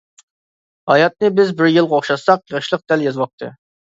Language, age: Uyghur, 19-29